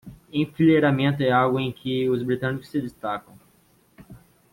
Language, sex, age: Portuguese, male, 19-29